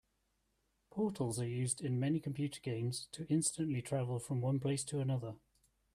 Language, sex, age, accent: English, male, 30-39, Welsh English